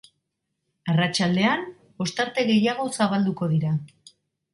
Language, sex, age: Basque, female, 40-49